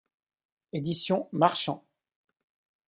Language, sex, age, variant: French, male, 50-59, Français de métropole